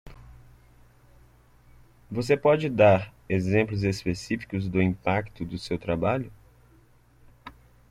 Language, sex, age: Portuguese, male, 30-39